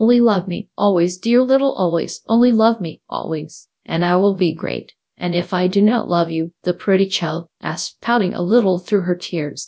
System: TTS, GradTTS